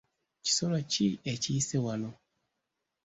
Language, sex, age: Ganda, male, 90+